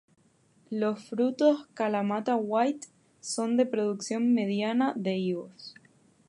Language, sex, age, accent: Spanish, female, 19-29, España: Islas Canarias